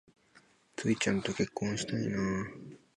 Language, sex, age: Japanese, male, under 19